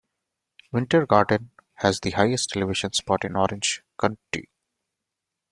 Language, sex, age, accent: English, male, 30-39, India and South Asia (India, Pakistan, Sri Lanka)